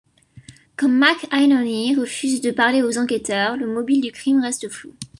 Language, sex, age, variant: French, female, under 19, Français de métropole